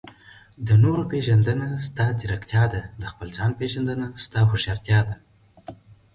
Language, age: Pashto, 30-39